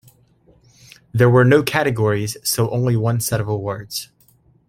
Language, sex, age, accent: English, male, 30-39, United States English